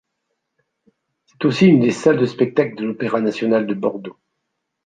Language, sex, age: French, male, 60-69